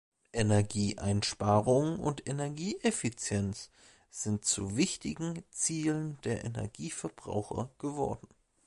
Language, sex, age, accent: German, male, 19-29, Deutschland Deutsch